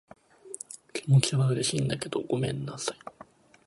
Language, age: Japanese, 19-29